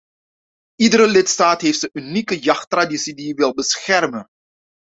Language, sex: Dutch, male